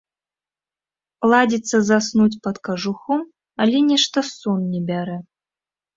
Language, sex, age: Belarusian, female, 30-39